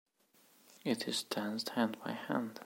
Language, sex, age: English, male, 19-29